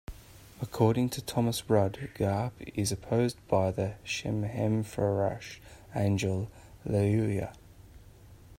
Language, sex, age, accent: English, male, 30-39, Australian English